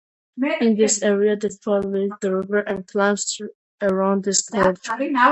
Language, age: English, under 19